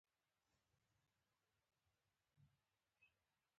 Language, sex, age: Pashto, female, 30-39